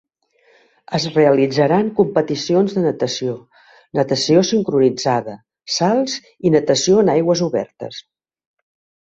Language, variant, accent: Catalan, Central, central